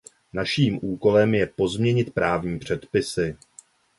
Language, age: Czech, 30-39